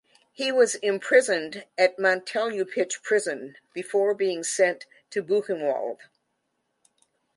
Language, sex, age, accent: English, female, 70-79, United States English